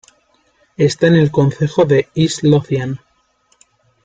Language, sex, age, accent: Spanish, male, 19-29, España: Norte peninsular (Asturias, Castilla y León, Cantabria, País Vasco, Navarra, Aragón, La Rioja, Guadalajara, Cuenca)